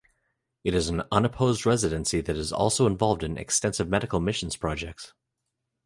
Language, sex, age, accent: English, male, 30-39, Canadian English